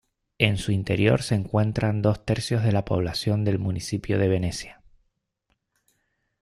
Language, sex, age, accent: Spanish, male, 40-49, España: Islas Canarias